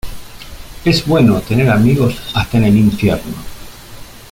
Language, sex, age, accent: Spanish, male, 50-59, Rioplatense: Argentina, Uruguay, este de Bolivia, Paraguay